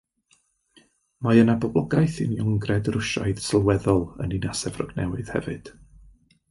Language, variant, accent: Welsh, North-Western Welsh, Y Deyrnas Unedig Cymraeg